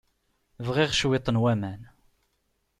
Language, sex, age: Kabyle, male, 30-39